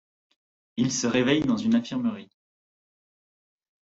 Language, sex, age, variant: French, male, 19-29, Français de métropole